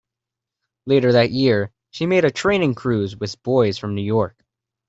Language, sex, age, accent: English, male, under 19, United States English